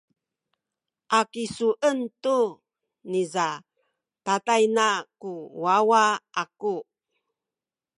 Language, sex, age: Sakizaya, female, 60-69